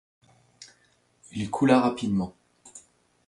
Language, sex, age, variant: French, male, 40-49, Français de métropole